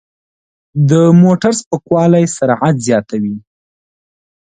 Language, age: Pashto, 19-29